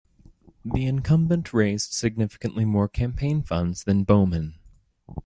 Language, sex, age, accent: English, male, 19-29, United States English